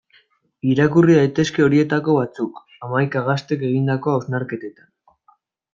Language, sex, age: Basque, male, 19-29